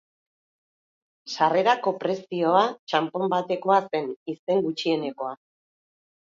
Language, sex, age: Basque, female, 40-49